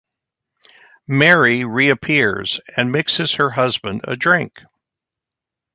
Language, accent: English, United States English